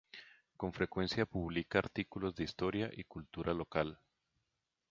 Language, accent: Spanish, Andino-Pacífico: Colombia, Perú, Ecuador, oeste de Bolivia y Venezuela andina